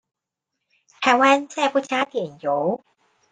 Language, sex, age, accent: Chinese, female, 40-49, 出生地：臺中市